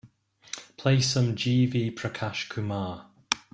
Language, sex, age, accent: English, male, 30-39, England English